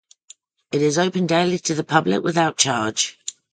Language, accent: English, England English